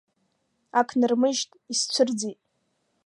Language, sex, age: Abkhazian, female, under 19